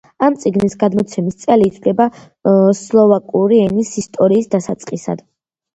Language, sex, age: Georgian, female, under 19